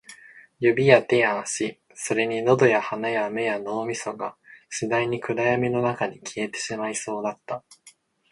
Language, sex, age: Japanese, male, 19-29